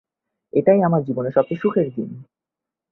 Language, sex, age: Bengali, male, 19-29